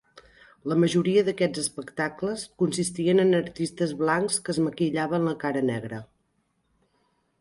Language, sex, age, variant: Catalan, female, 40-49, Central